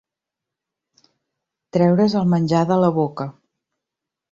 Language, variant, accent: Catalan, Central, Barceloní